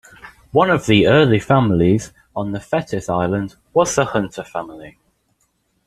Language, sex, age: English, male, under 19